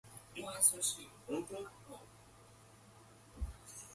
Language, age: English, 19-29